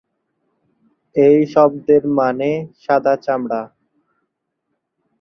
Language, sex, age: Bengali, male, 19-29